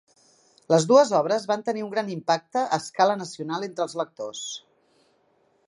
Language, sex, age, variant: Catalan, female, 50-59, Central